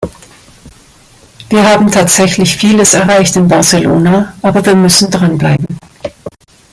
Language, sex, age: German, female, 50-59